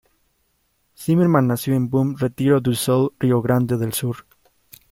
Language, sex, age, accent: Spanish, male, 19-29, México